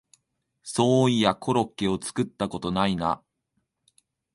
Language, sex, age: Japanese, male, 19-29